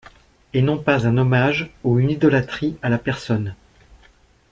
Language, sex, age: French, male, 50-59